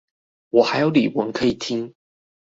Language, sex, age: Chinese, male, 19-29